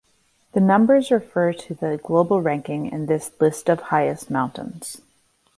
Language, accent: English, United States English